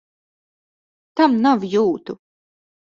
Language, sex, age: Latvian, female, 30-39